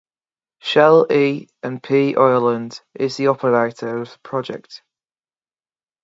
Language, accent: English, England English